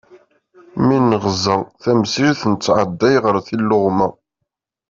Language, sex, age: Kabyle, male, 19-29